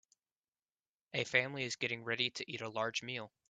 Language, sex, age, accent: English, male, 19-29, United States English